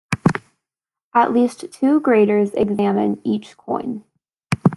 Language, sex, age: English, female, under 19